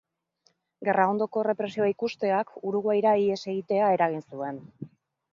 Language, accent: Basque, Mendebalekoa (Araba, Bizkaia, Gipuzkoako mendebaleko herri batzuk)